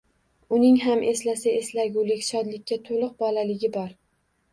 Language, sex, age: Uzbek, female, 19-29